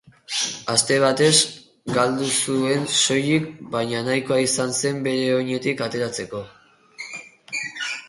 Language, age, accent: Basque, under 19, Erdialdekoa edo Nafarra (Gipuzkoa, Nafarroa)